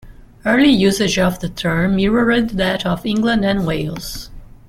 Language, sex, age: English, female, 40-49